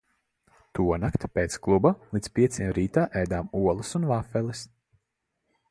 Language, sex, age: Latvian, male, 19-29